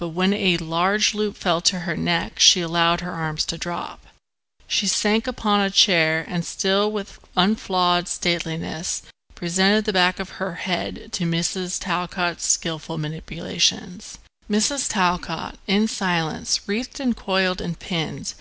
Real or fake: real